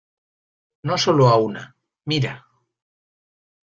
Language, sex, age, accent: Spanish, male, 30-39, España: Norte peninsular (Asturias, Castilla y León, Cantabria, País Vasco, Navarra, Aragón, La Rioja, Guadalajara, Cuenca)